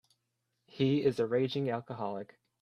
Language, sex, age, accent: English, male, 19-29, United States English